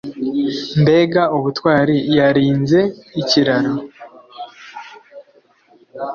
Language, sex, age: Kinyarwanda, male, 19-29